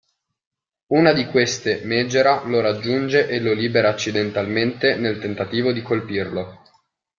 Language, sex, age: Italian, male, 19-29